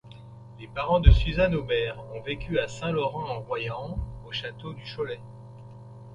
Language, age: French, 60-69